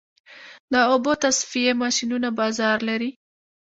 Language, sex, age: Pashto, female, 19-29